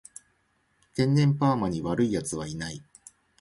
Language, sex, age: Japanese, male, 40-49